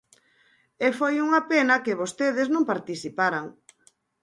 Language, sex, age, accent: Galician, female, 50-59, Atlántico (seseo e gheada)